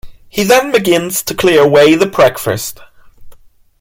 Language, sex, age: English, male, 19-29